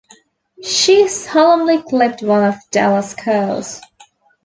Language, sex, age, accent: English, female, 19-29, Australian English